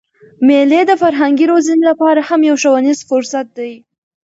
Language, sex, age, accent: Pashto, female, under 19, کندهاری لهجه